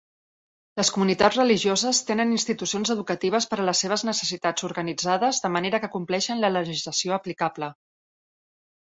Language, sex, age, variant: Catalan, female, 50-59, Septentrional